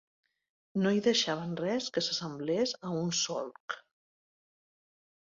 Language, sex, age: Catalan, female, 60-69